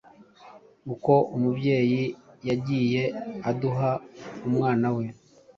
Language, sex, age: Kinyarwanda, male, 40-49